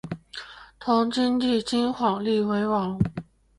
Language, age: Chinese, 19-29